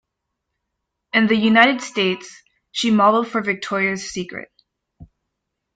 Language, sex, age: English, female, 19-29